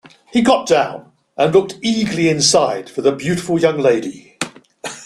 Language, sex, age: English, male, 60-69